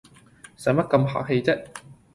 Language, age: Cantonese, 19-29